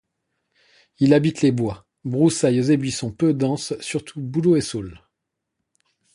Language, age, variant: French, 30-39, Français de métropole